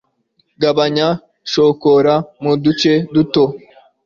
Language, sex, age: Kinyarwanda, male, under 19